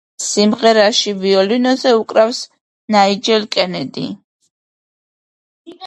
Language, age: Georgian, under 19